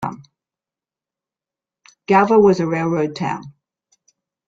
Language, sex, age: English, female, 70-79